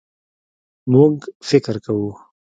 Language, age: Pashto, 19-29